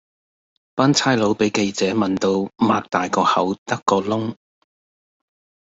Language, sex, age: Cantonese, male, 50-59